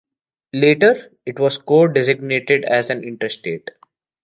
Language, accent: English, India and South Asia (India, Pakistan, Sri Lanka)